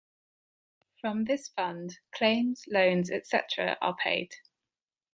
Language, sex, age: English, female, 30-39